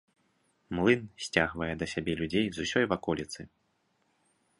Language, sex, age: Belarusian, male, 30-39